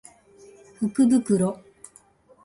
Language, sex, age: Japanese, female, 60-69